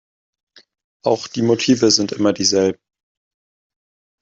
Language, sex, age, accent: German, male, 19-29, Deutschland Deutsch